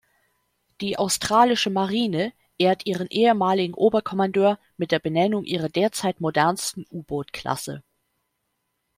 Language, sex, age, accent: German, female, 30-39, Deutschland Deutsch